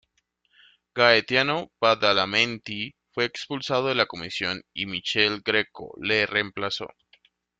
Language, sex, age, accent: Spanish, male, 30-39, Caribe: Cuba, Venezuela, Puerto Rico, República Dominicana, Panamá, Colombia caribeña, México caribeño, Costa del golfo de México